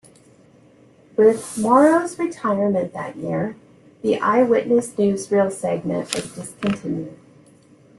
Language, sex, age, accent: English, female, 50-59, United States English